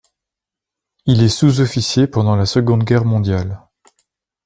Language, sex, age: French, male, 30-39